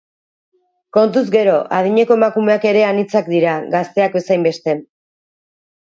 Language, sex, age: Basque, female, 40-49